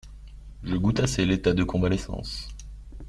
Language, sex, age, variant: French, male, 30-39, Français de métropole